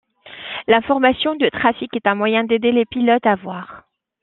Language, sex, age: French, female, 30-39